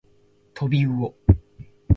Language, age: Japanese, 19-29